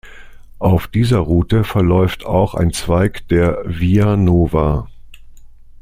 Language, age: German, 60-69